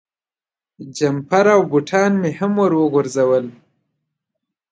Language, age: Pashto, 19-29